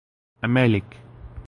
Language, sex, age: English, male, 19-29